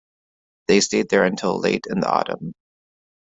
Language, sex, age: English, male, 19-29